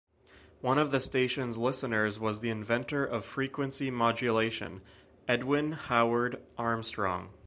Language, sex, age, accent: English, male, 19-29, Canadian English